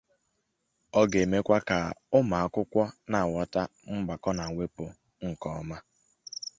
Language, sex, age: Igbo, male, 19-29